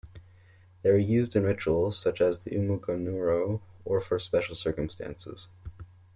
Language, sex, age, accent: English, male, 19-29, United States English